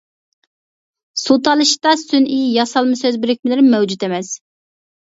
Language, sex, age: Uyghur, female, 19-29